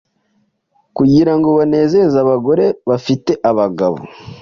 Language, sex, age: Kinyarwanda, male, 19-29